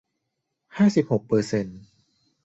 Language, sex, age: Thai, male, 30-39